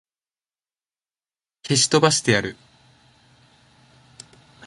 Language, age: Japanese, 19-29